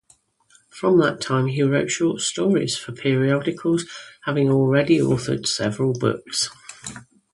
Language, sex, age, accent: English, female, 50-59, England English